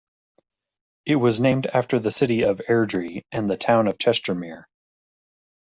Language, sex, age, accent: English, male, 30-39, United States English